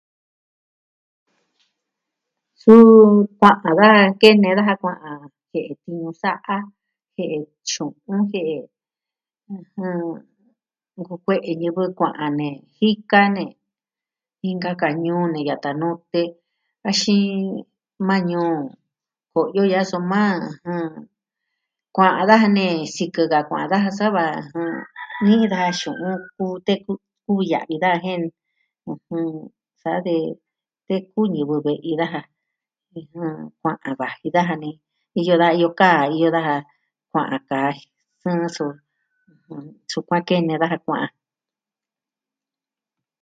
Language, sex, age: Southwestern Tlaxiaco Mixtec, female, 60-69